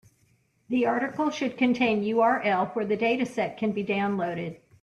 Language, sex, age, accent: English, female, 50-59, United States English